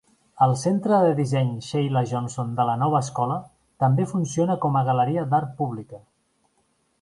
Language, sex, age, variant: Catalan, male, 40-49, Central